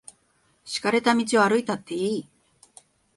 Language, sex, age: Japanese, female, 50-59